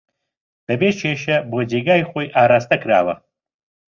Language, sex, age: Central Kurdish, male, 50-59